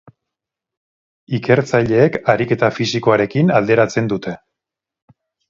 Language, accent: Basque, Erdialdekoa edo Nafarra (Gipuzkoa, Nafarroa)